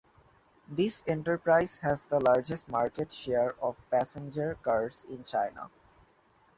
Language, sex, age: English, male, 19-29